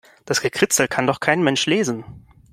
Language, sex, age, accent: German, male, 19-29, Deutschland Deutsch